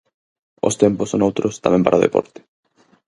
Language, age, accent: Galician, 19-29, Normativo (estándar)